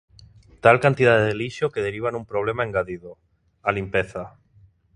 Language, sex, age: Galician, male, 19-29